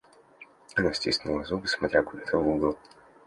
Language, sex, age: Russian, male, 19-29